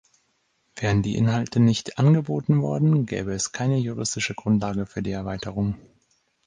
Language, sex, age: German, male, 30-39